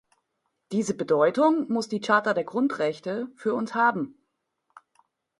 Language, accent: German, Deutschland Deutsch